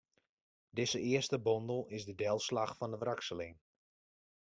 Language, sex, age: Western Frisian, male, 19-29